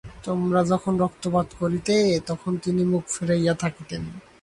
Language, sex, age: Bengali, male, 19-29